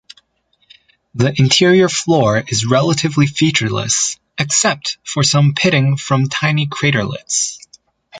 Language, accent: English, United States English